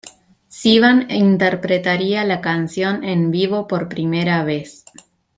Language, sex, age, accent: Spanish, female, 19-29, Rioplatense: Argentina, Uruguay, este de Bolivia, Paraguay